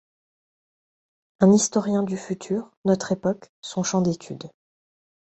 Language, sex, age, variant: French, female, 30-39, Français de métropole